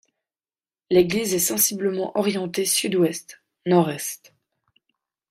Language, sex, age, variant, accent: French, female, 19-29, Français d'Europe, Français de Suisse